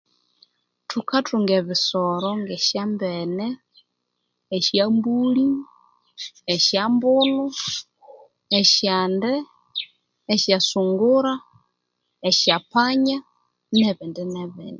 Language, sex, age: Konzo, female, 30-39